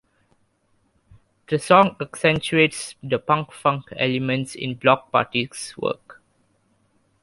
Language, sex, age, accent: English, male, under 19, Malaysian English